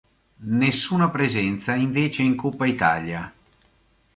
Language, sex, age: Italian, male, 50-59